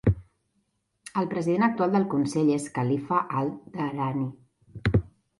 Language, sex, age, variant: Catalan, female, 30-39, Central